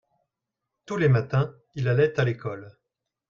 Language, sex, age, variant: French, male, 40-49, Français de métropole